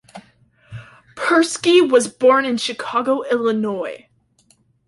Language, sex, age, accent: English, male, under 19, United States English